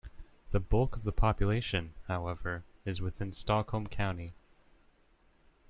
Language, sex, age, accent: English, male, under 19, United States English